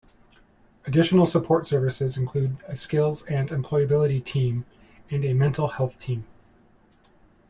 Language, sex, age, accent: English, male, 30-39, Canadian English